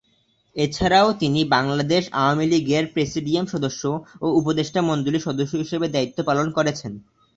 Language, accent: Bengali, Bengali